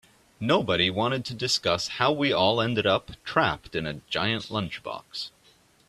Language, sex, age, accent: English, male, 19-29, Canadian English